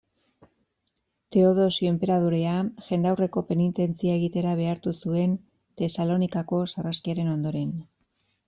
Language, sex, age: Basque, female, 40-49